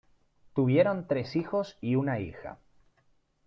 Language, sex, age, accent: Spanish, male, 30-39, España: Norte peninsular (Asturias, Castilla y León, Cantabria, País Vasco, Navarra, Aragón, La Rioja, Guadalajara, Cuenca)